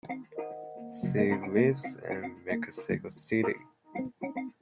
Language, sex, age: English, male, 19-29